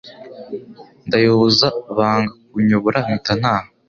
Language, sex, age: Kinyarwanda, male, under 19